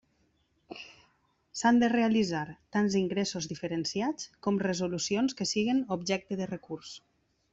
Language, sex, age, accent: Catalan, female, 30-39, valencià